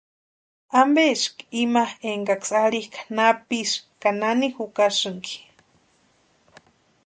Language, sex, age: Western Highland Purepecha, female, 19-29